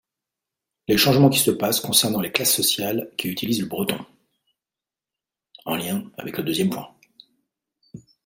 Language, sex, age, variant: French, male, 40-49, Français de métropole